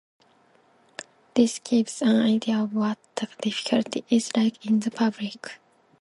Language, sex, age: English, female, 19-29